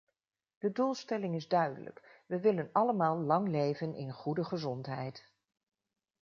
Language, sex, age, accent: Dutch, female, 60-69, Nederlands Nederlands